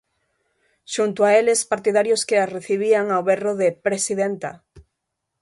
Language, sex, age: Galician, female, 30-39